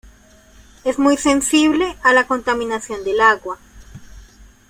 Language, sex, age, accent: Spanish, female, 19-29, Caribe: Cuba, Venezuela, Puerto Rico, República Dominicana, Panamá, Colombia caribeña, México caribeño, Costa del golfo de México